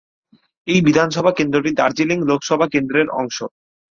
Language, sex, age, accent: Bengali, male, 19-29, Native